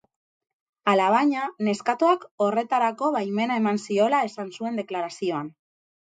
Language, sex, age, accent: Basque, female, 30-39, Mendebalekoa (Araba, Bizkaia, Gipuzkoako mendebaleko herri batzuk)